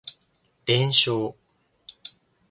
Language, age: Japanese, 19-29